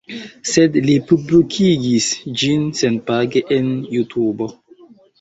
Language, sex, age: Esperanto, male, 19-29